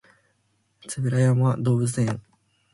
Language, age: Japanese, 19-29